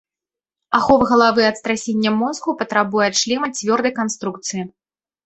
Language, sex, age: Belarusian, female, 30-39